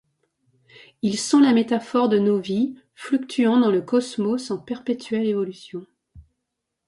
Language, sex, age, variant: French, female, 40-49, Français de métropole